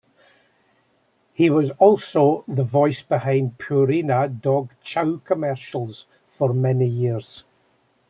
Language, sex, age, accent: English, male, 70-79, Scottish English